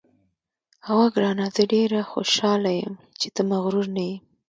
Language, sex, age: Pashto, female, 19-29